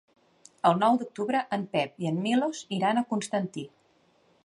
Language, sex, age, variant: Catalan, female, 40-49, Central